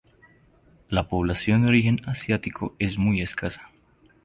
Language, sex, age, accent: Spanish, male, 19-29, Andino-Pacífico: Colombia, Perú, Ecuador, oeste de Bolivia y Venezuela andina